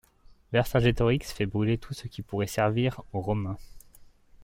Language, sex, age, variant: French, male, 19-29, Français de métropole